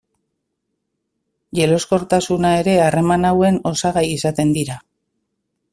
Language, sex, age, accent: Basque, female, 40-49, Mendebalekoa (Araba, Bizkaia, Gipuzkoako mendebaleko herri batzuk)